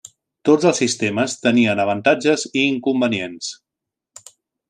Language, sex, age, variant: Catalan, male, 30-39, Central